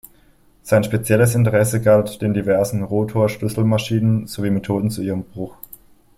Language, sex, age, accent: German, male, 19-29, Deutschland Deutsch